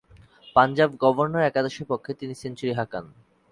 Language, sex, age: Bengali, male, 19-29